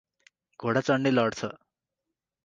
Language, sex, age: Nepali, male, 19-29